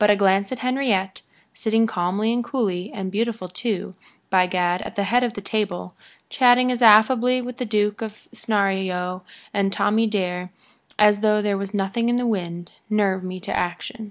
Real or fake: real